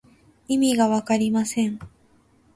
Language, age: Japanese, 19-29